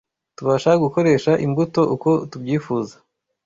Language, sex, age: Kinyarwanda, male, 19-29